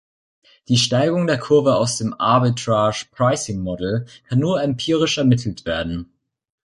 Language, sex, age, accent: German, male, under 19, Deutschland Deutsch